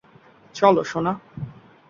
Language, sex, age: Bengali, male, 19-29